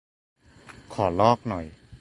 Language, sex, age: Thai, male, 40-49